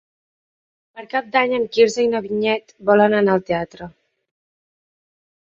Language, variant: Catalan, Central